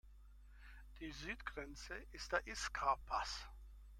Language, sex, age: German, male, 50-59